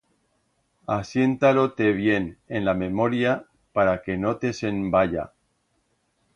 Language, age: Aragonese, 50-59